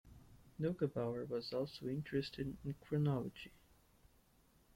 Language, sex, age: English, male, 19-29